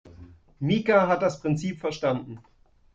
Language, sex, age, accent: German, male, 19-29, Deutschland Deutsch